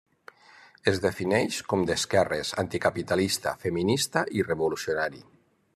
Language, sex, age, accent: Catalan, male, 50-59, valencià